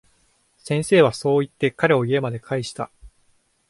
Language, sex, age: Japanese, male, under 19